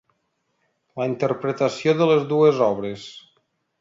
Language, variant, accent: Catalan, Nord-Occidental, nord-occidental